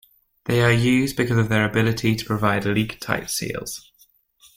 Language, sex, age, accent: English, male, 19-29, England English